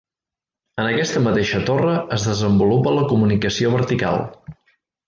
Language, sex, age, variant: Catalan, male, 40-49, Central